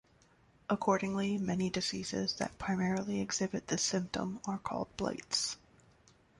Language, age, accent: English, 30-39, United States English